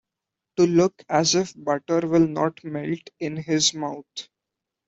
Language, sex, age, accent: English, male, under 19, India and South Asia (India, Pakistan, Sri Lanka)